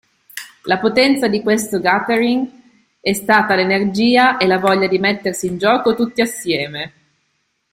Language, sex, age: Italian, female, 30-39